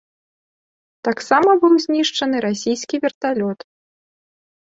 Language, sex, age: Belarusian, female, 30-39